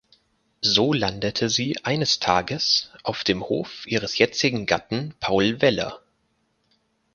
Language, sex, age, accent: German, male, 19-29, Deutschland Deutsch